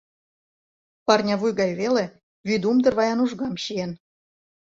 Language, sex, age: Mari, female, 30-39